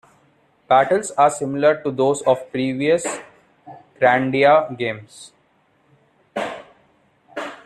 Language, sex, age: English, male, under 19